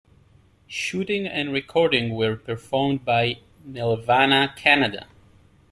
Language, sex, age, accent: English, male, 30-39, United States English